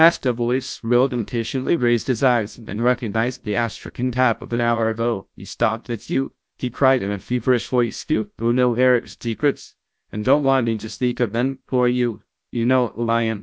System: TTS, GlowTTS